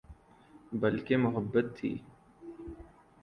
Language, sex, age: Urdu, male, 19-29